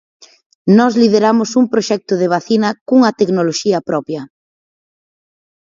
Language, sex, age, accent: Galician, female, 30-39, Atlántico (seseo e gheada)